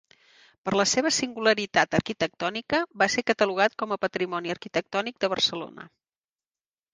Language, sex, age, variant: Catalan, female, 50-59, Central